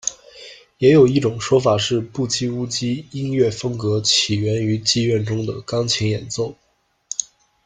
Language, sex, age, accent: Chinese, male, 19-29, 出生地：山东省